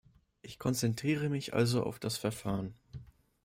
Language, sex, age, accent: German, male, 19-29, Deutschland Deutsch